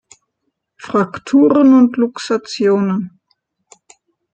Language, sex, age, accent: German, female, 60-69, Deutschland Deutsch